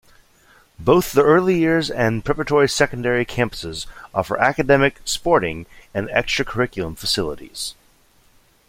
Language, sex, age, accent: English, male, 19-29, United States English